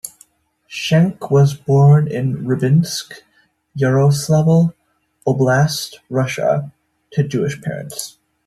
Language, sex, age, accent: English, male, under 19, United States English